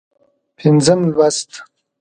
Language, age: Pashto, 19-29